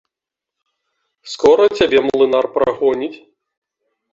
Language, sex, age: Belarusian, male, 30-39